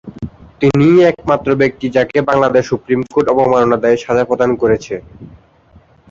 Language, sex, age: Bengali, male, 19-29